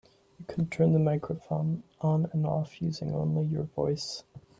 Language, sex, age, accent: English, male, 19-29, United States English